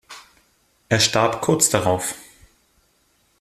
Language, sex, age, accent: German, male, 19-29, Deutschland Deutsch